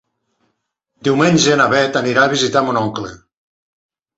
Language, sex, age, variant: Catalan, male, 50-59, Nord-Occidental